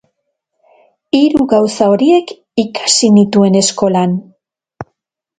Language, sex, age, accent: Basque, female, 50-59, Mendebalekoa (Araba, Bizkaia, Gipuzkoako mendebaleko herri batzuk)